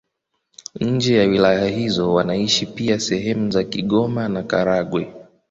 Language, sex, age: Swahili, male, 19-29